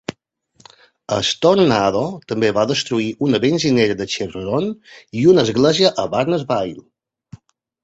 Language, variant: Catalan, Balear